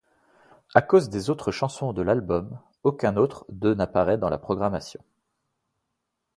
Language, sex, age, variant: French, male, 30-39, Français de métropole